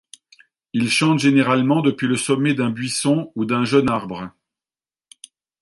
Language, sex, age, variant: French, male, 50-59, Français de métropole